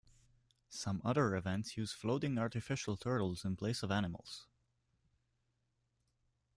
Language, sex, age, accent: English, male, 19-29, England English